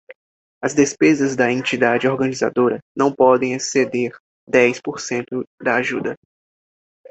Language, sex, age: Portuguese, male, 19-29